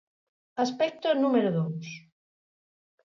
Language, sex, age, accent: Galician, female, 50-59, Normativo (estándar)